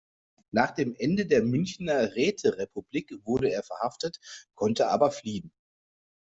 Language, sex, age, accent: German, male, 40-49, Deutschland Deutsch